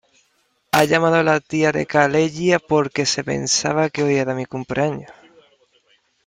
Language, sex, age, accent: Spanish, male, 30-39, España: Sur peninsular (Andalucia, Extremadura, Murcia)